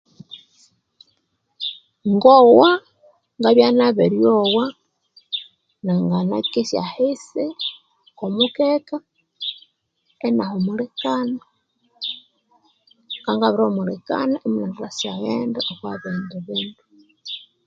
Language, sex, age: Konzo, female, 40-49